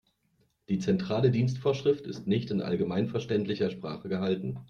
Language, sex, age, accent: German, male, 40-49, Deutschland Deutsch